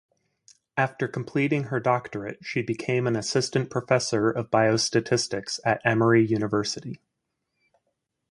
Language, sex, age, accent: English, male, 30-39, United States English